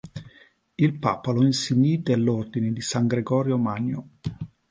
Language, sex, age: Italian, male, 40-49